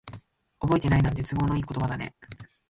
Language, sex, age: Japanese, male, 19-29